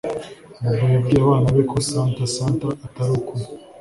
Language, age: Kinyarwanda, 19-29